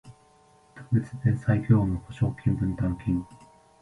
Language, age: Japanese, 19-29